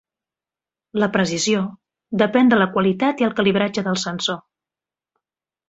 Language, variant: Catalan, Central